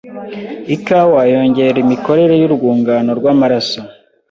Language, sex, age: Kinyarwanda, male, 19-29